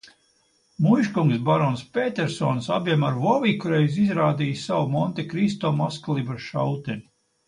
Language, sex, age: Latvian, male, 70-79